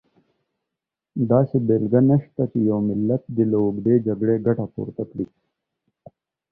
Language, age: Pashto, 19-29